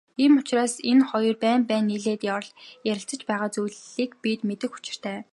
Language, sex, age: Mongolian, female, 19-29